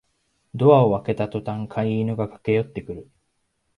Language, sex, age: Japanese, male, 19-29